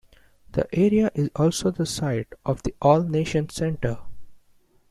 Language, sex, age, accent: English, male, 19-29, India and South Asia (India, Pakistan, Sri Lanka)